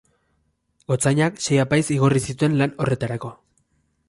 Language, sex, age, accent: Basque, male, 19-29, Erdialdekoa edo Nafarra (Gipuzkoa, Nafarroa)